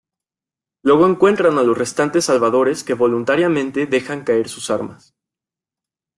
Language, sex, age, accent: Spanish, male, 19-29, México